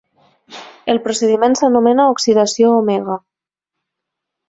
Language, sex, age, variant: Catalan, female, 19-29, Nord-Occidental